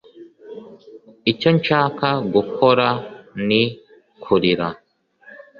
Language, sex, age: Kinyarwanda, male, 19-29